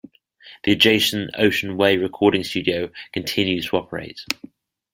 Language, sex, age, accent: English, male, 30-39, England English